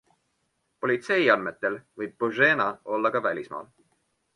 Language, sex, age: Estonian, male, 19-29